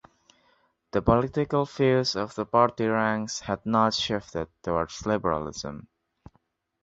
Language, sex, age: English, male, under 19